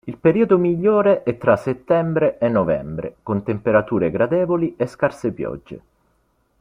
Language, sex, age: Italian, male, 19-29